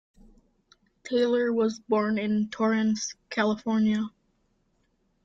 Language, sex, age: English, male, under 19